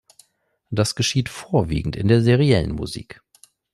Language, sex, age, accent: German, male, 19-29, Deutschland Deutsch